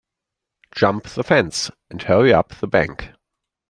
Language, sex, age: English, male, 50-59